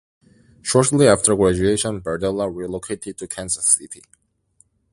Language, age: English, 19-29